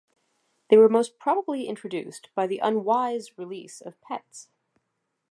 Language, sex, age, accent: English, female, 30-39, United States English